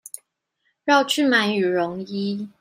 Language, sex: Chinese, female